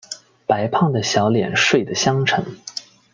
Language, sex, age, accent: Chinese, male, 19-29, 出生地：广东省